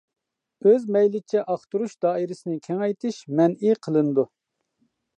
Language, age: Uyghur, 40-49